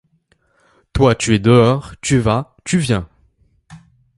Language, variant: French, Français de métropole